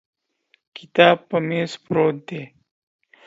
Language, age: Pashto, 30-39